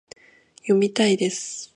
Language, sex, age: Japanese, female, 19-29